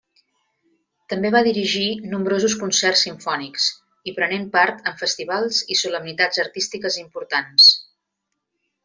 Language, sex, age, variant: Catalan, female, 40-49, Central